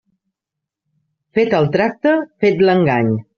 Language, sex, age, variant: Catalan, female, 40-49, Central